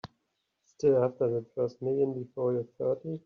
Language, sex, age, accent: English, male, 30-39, United States English